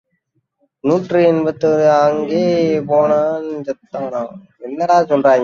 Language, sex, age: Tamil, male, 19-29